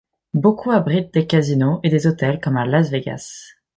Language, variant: French, Français de métropole